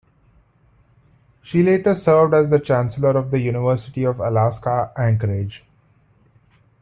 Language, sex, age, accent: English, male, 30-39, India and South Asia (India, Pakistan, Sri Lanka)